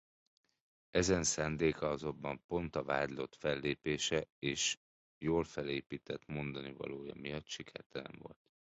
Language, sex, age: Hungarian, male, 40-49